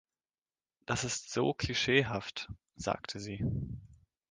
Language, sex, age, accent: German, male, 19-29, Deutschland Deutsch